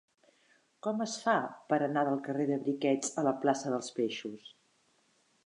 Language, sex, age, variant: Catalan, female, 50-59, Central